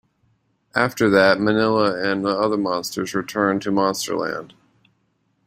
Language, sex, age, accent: English, male, 30-39, United States English